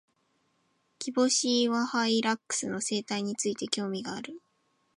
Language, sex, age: Japanese, female, 19-29